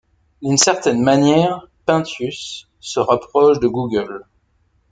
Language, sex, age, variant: French, male, 40-49, Français de métropole